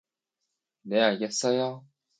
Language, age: Korean, 19-29